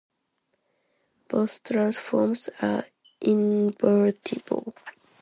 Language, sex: English, female